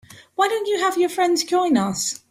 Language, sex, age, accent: English, female, 40-49, United States English